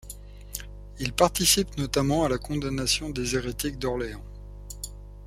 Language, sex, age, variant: French, male, 60-69, Français de métropole